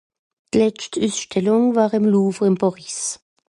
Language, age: Swiss German, 50-59